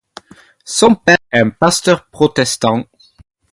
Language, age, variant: French, 19-29, Français d'Europe